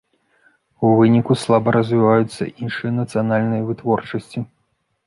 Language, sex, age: Belarusian, male, 30-39